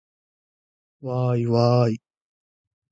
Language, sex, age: Japanese, male, 19-29